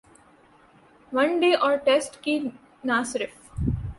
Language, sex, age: Urdu, female, 19-29